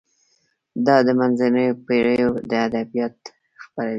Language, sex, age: Pashto, female, 50-59